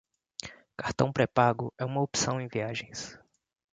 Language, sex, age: Portuguese, male, 19-29